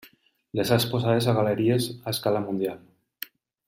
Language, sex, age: Catalan, male, 30-39